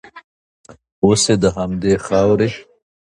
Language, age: Pashto, 40-49